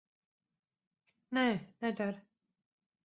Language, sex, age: Latvian, female, 40-49